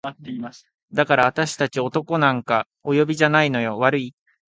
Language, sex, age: Japanese, male, 19-29